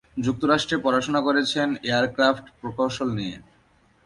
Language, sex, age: Bengali, male, 19-29